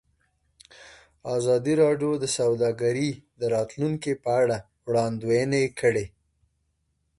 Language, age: Pashto, 30-39